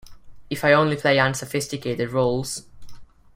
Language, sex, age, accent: English, male, under 19, England English